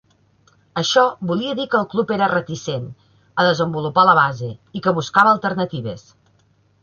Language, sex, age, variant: Catalan, female, 30-39, Central